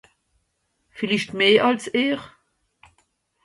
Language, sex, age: Swiss German, female, 60-69